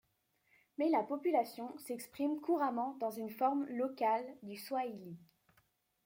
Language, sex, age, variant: French, female, under 19, Français de métropole